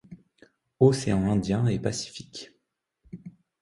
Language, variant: French, Français de métropole